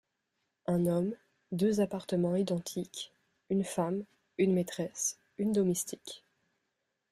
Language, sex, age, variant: French, female, under 19, Français de métropole